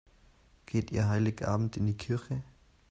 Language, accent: German, Deutschland Deutsch